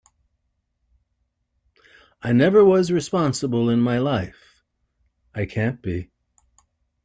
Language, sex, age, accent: English, male, 60-69, United States English